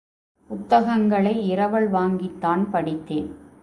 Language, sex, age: Tamil, female, 40-49